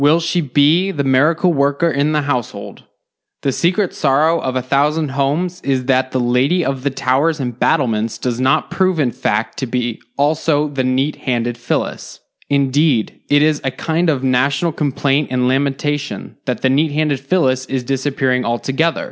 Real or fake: real